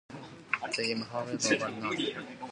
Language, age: English, under 19